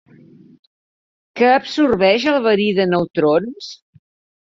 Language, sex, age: Catalan, female, 60-69